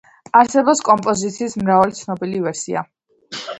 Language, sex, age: Georgian, female, under 19